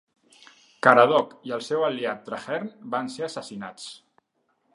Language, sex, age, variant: Catalan, male, 50-59, Central